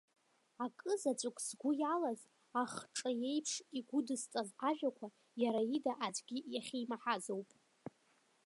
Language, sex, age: Abkhazian, female, under 19